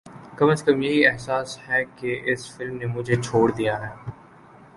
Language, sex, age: Urdu, male, 19-29